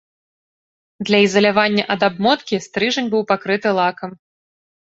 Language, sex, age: Belarusian, female, 19-29